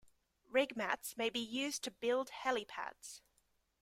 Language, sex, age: English, female, 19-29